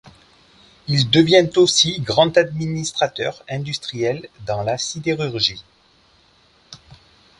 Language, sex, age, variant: French, male, 40-49, Français de métropole